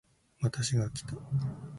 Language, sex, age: Japanese, male, 19-29